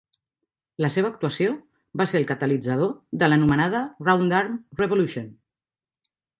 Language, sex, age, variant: Catalan, female, 40-49, Central